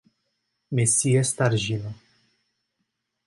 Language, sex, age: Portuguese, male, 19-29